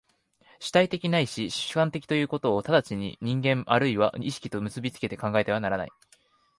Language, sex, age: Japanese, male, 19-29